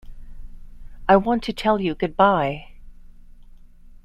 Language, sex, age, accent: English, female, 50-59, United States English